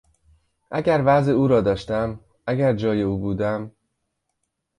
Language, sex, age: Persian, male, 40-49